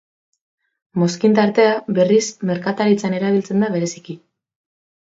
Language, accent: Basque, Mendebalekoa (Araba, Bizkaia, Gipuzkoako mendebaleko herri batzuk)